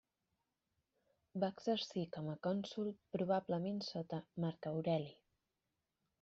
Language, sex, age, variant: Catalan, female, 19-29, Central